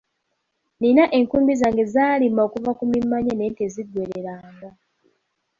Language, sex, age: Ganda, female, 19-29